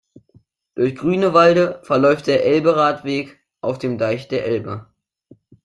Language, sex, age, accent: German, male, under 19, Deutschland Deutsch